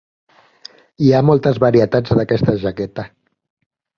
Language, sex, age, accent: Catalan, male, 40-49, Català central